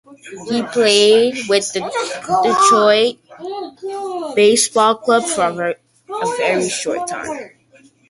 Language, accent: English, United States English